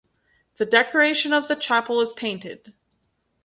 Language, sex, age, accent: English, female, 30-39, Canadian English